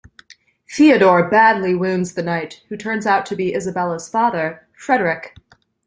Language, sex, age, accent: English, female, 19-29, United States English